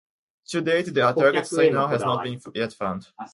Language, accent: English, United States English